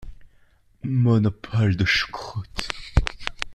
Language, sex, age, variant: French, male, 30-39, Français de métropole